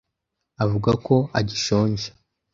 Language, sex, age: Kinyarwanda, male, under 19